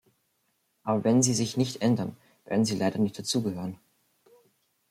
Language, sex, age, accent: German, male, under 19, Deutschland Deutsch